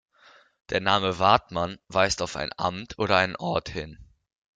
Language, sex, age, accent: German, male, under 19, Deutschland Deutsch